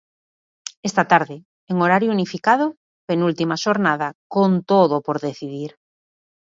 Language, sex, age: Galician, female, 40-49